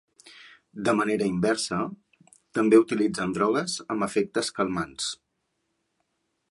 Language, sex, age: Catalan, male, 40-49